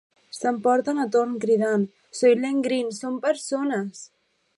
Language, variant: Catalan, Central